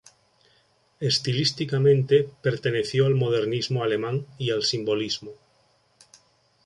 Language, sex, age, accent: Spanish, male, 50-59, España: Norte peninsular (Asturias, Castilla y León, Cantabria, País Vasco, Navarra, Aragón, La Rioja, Guadalajara, Cuenca)